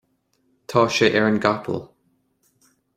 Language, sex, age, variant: Irish, male, 19-29, Gaeilge na Mumhan